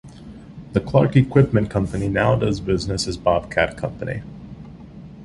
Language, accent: English, United States English